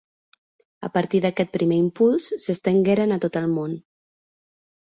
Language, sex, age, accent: Catalan, female, 19-29, central; nord-occidental